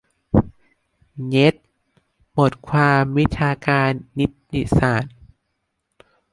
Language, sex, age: Thai, male, under 19